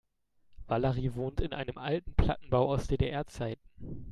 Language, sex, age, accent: German, male, 19-29, Deutschland Deutsch